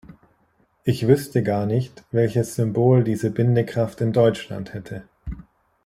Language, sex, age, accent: German, male, 30-39, Deutschland Deutsch